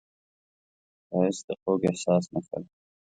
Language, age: Pashto, 19-29